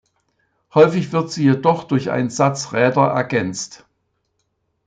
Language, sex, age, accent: German, male, 70-79, Deutschland Deutsch